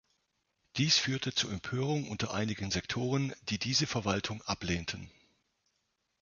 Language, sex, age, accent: German, male, 40-49, Deutschland Deutsch